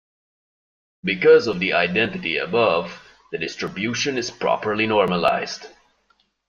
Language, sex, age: English, male, 19-29